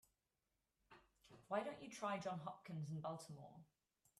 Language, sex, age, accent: English, female, 30-39, England English